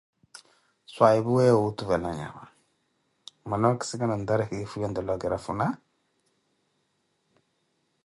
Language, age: Koti, 30-39